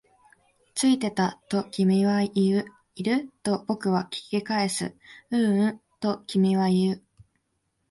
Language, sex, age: Japanese, female, 19-29